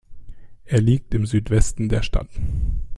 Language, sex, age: German, male, 50-59